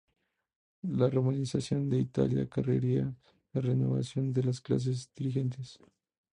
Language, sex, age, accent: Spanish, male, 19-29, México